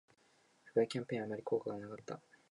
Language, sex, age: Japanese, male, 19-29